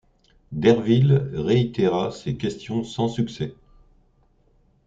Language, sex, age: French, male, 60-69